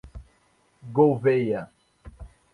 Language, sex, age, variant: Portuguese, male, 30-39, Portuguese (Brasil)